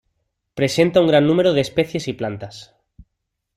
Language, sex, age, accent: Spanish, male, 30-39, España: Sur peninsular (Andalucia, Extremadura, Murcia)